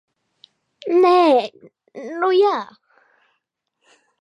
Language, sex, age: Latvian, female, 40-49